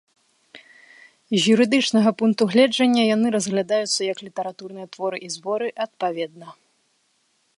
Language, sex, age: Belarusian, female, 30-39